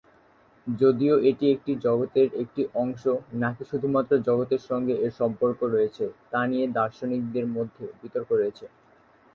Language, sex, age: Bengali, male, under 19